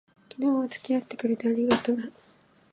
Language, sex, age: Japanese, female, under 19